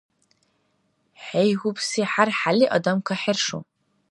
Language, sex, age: Dargwa, female, 19-29